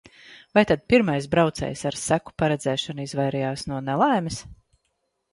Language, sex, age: Latvian, female, 40-49